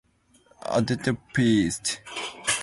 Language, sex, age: English, male, 19-29